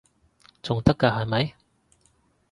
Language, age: Cantonese, 30-39